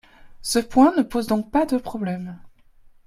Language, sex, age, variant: French, female, 19-29, Français de métropole